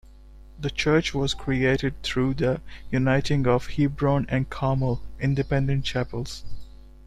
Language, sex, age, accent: English, male, 19-29, India and South Asia (India, Pakistan, Sri Lanka)